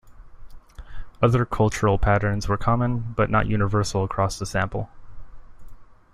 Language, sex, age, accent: English, male, 19-29, United States English